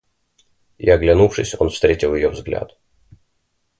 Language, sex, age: Russian, male, 30-39